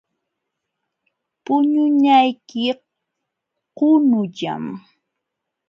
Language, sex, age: Jauja Wanca Quechua, female, 19-29